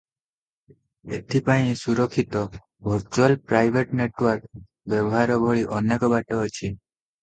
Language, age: Odia, 19-29